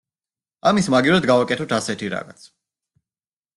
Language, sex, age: Georgian, male, 19-29